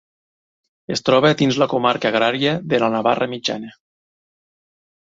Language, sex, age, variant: Catalan, male, 40-49, Nord-Occidental